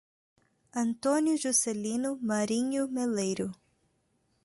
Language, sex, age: Portuguese, female, 30-39